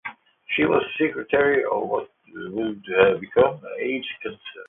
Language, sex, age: English, male, 50-59